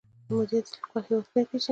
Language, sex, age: Pashto, female, 30-39